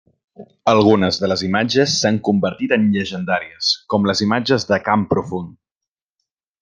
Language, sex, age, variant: Catalan, male, 19-29, Central